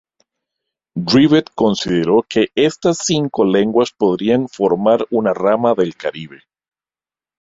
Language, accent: Spanish, América central